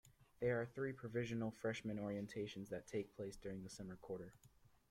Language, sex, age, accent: English, male, under 19, United States English